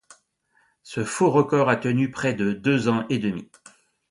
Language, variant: French, Français de métropole